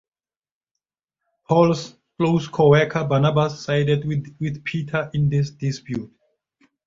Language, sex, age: English, male, 50-59